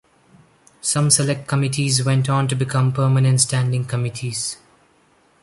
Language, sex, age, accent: English, male, 19-29, India and South Asia (India, Pakistan, Sri Lanka)